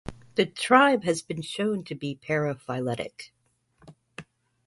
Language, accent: English, United States English